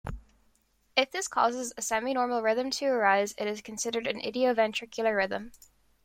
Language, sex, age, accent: English, female, 19-29, Irish English